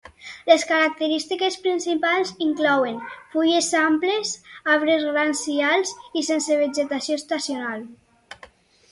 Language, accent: Catalan, valencià